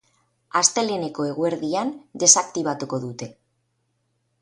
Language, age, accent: Basque, 30-39, Erdialdekoa edo Nafarra (Gipuzkoa, Nafarroa)